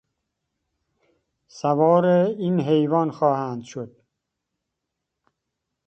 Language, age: Persian, 70-79